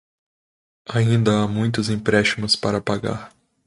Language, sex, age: Portuguese, male, 19-29